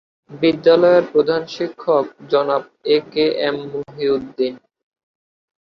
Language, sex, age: Bengali, male, 19-29